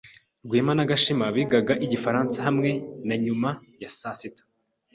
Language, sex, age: Kinyarwanda, male, 19-29